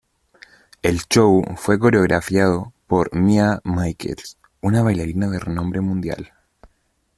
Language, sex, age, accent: Spanish, male, 19-29, Chileno: Chile, Cuyo